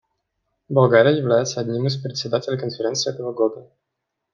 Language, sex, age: Russian, male, 19-29